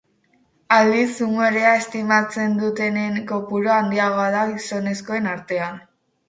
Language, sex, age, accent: Basque, female, under 19, Mendebalekoa (Araba, Bizkaia, Gipuzkoako mendebaleko herri batzuk)